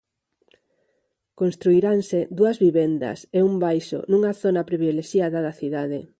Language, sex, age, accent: Galician, female, 40-49, Normativo (estándar)